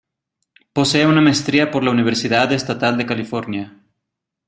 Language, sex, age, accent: Spanish, male, 30-39, México